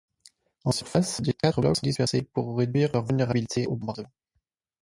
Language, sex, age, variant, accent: French, male, 19-29, Français d'Europe, Français d’Allemagne